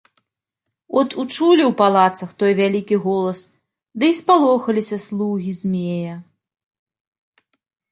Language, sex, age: Belarusian, female, 30-39